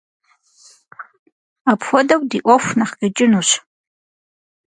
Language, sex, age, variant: Kabardian, female, 30-39, Адыгэбзэ (Къэбэрдей, Кирил, Урысей)